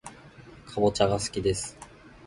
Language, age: Japanese, 19-29